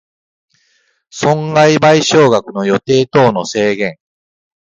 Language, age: Japanese, 50-59